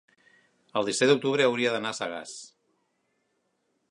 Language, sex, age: Catalan, male, 50-59